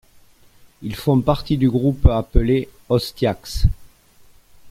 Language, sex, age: French, male, 60-69